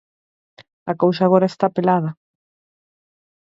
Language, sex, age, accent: Galician, female, 30-39, Central (gheada)